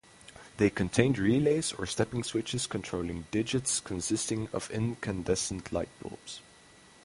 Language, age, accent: English, 19-29, United States English; England English